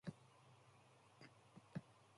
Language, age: English, 19-29